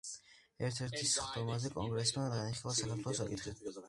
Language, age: Georgian, under 19